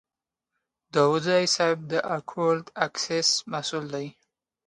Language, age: Pashto, 19-29